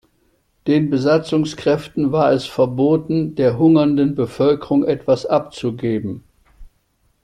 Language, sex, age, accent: German, male, 70-79, Deutschland Deutsch